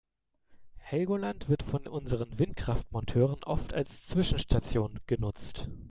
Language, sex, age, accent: German, male, 19-29, Deutschland Deutsch